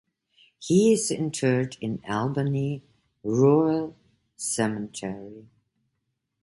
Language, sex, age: English, female, 50-59